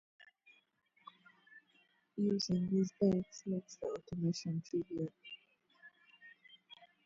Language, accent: English, England English